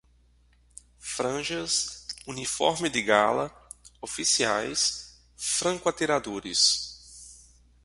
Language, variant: Portuguese, Portuguese (Brasil)